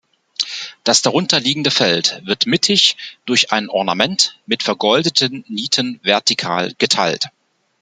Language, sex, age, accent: German, male, 40-49, Deutschland Deutsch